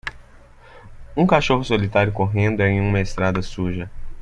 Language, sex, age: Portuguese, male, 30-39